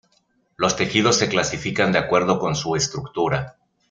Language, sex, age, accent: Spanish, male, 50-59, México